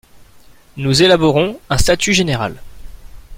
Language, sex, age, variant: French, male, 19-29, Français de métropole